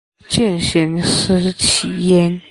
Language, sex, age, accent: Chinese, male, under 19, 出生地：江西省